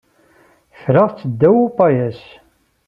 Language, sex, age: Kabyle, male, 40-49